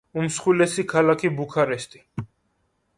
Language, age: Georgian, 19-29